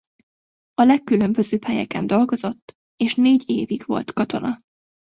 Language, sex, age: Hungarian, female, 19-29